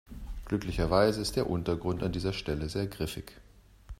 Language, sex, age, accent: German, male, 40-49, Deutschland Deutsch